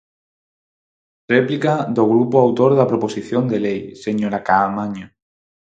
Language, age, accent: Galician, 19-29, Neofalante